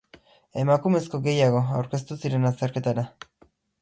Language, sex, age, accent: Basque, male, 19-29, Erdialdekoa edo Nafarra (Gipuzkoa, Nafarroa)